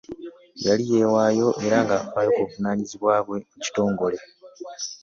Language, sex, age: Ganda, male, 19-29